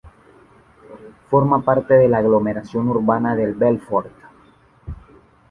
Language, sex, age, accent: Spanish, male, 30-39, Caribe: Cuba, Venezuela, Puerto Rico, República Dominicana, Panamá, Colombia caribeña, México caribeño, Costa del golfo de México